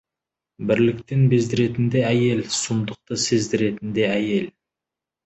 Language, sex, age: Kazakh, male, 19-29